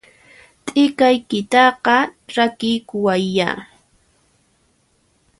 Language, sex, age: Puno Quechua, female, 19-29